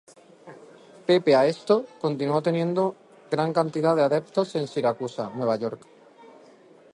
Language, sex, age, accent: Spanish, male, 19-29, España: Sur peninsular (Andalucia, Extremadura, Murcia)